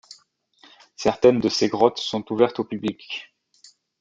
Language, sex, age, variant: French, male, 30-39, Français de métropole